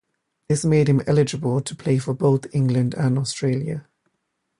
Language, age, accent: English, 19-29, England English; London English